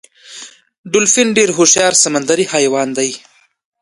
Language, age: Pashto, 19-29